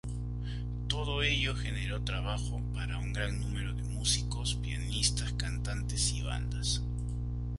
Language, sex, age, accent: Spanish, male, 30-39, Andino-Pacífico: Colombia, Perú, Ecuador, oeste de Bolivia y Venezuela andina